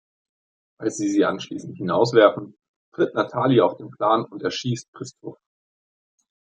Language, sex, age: German, male, 19-29